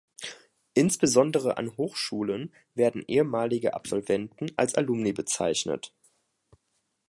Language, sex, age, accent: German, male, 19-29, Deutschland Deutsch